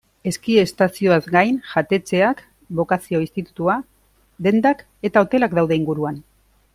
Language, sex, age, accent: Basque, female, 40-49, Erdialdekoa edo Nafarra (Gipuzkoa, Nafarroa)